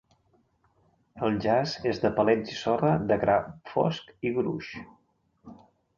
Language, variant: Catalan, Central